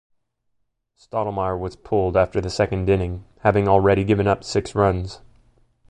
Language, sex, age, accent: English, male, 30-39, United States English